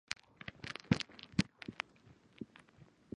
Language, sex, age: English, female, 19-29